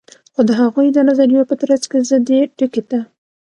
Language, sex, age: Pashto, female, 30-39